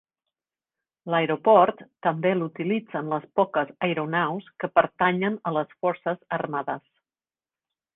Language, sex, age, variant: Catalan, female, 50-59, Central